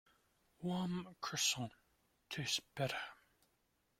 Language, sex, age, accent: English, male, 19-29, United States English